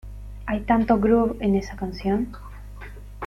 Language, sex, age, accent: Spanish, female, 19-29, Rioplatense: Argentina, Uruguay, este de Bolivia, Paraguay